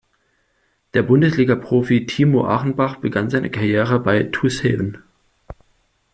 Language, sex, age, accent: German, male, 19-29, Deutschland Deutsch